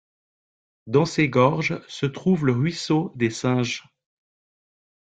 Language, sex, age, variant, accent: French, male, 40-49, Français d'Europe, Français de Suisse